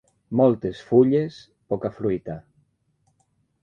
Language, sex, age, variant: Catalan, male, 50-59, Nord-Occidental